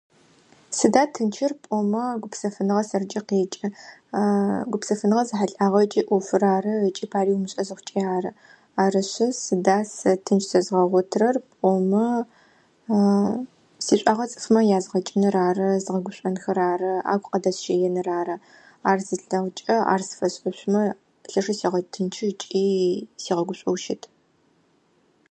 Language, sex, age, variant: Adyghe, female, 19-29, Адыгабзэ (Кирил, пстэумэ зэдыряе)